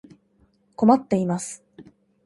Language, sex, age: Japanese, female, 19-29